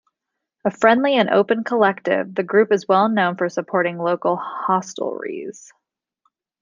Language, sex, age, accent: English, female, 30-39, United States English